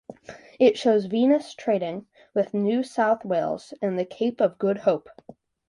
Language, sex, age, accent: English, male, under 19, United States English